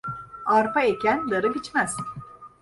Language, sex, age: Turkish, female, 50-59